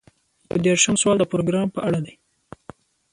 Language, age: Pashto, 19-29